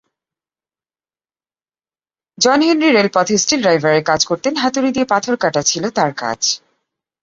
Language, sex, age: Bengali, female, 30-39